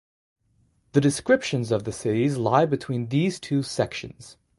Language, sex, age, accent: English, male, under 19, United States English